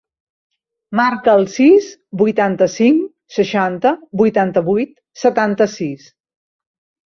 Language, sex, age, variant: Catalan, female, 50-59, Central